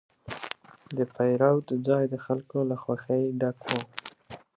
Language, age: Pashto, 19-29